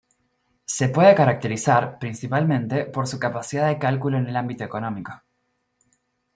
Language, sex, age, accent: Spanish, male, 19-29, Rioplatense: Argentina, Uruguay, este de Bolivia, Paraguay